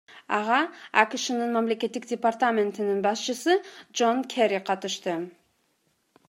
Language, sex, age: Kyrgyz, female, 30-39